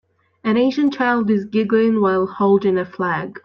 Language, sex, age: English, female, 19-29